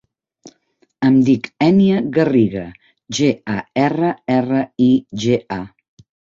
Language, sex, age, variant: Catalan, female, 60-69, Central